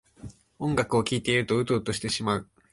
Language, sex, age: Japanese, male, 19-29